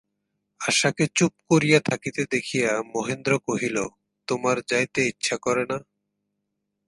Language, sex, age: Bengali, male, 19-29